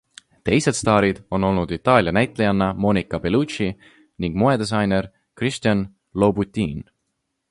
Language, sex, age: Estonian, male, 19-29